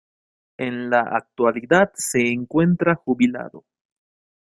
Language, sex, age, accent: Spanish, male, 19-29, Rioplatense: Argentina, Uruguay, este de Bolivia, Paraguay